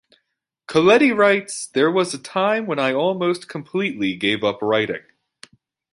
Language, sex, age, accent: English, male, 19-29, United States English